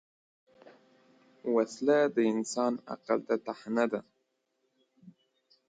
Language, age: Pashto, 19-29